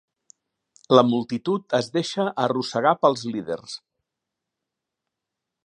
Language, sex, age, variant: Catalan, male, 60-69, Central